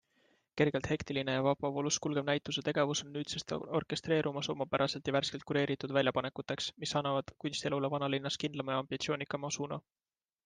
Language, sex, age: Estonian, male, 19-29